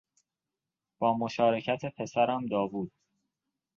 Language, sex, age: Persian, male, 19-29